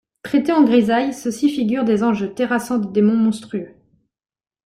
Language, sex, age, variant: French, female, 30-39, Français de métropole